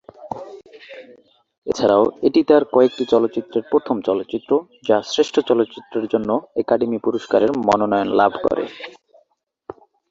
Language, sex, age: Bengali, male, 19-29